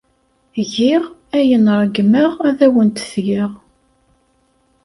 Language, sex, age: Kabyle, female, 30-39